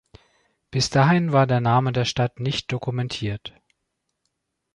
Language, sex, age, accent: German, male, 40-49, Deutschland Deutsch